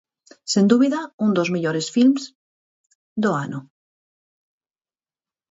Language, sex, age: Galician, female, 40-49